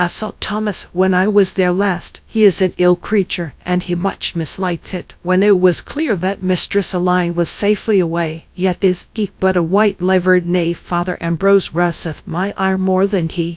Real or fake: fake